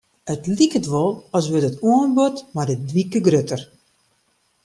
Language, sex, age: Western Frisian, female, 50-59